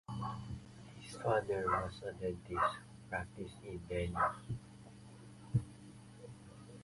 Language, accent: English, Filipino